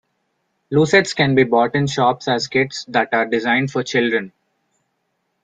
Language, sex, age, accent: English, male, 19-29, India and South Asia (India, Pakistan, Sri Lanka)